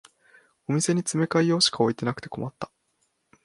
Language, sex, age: Japanese, male, 19-29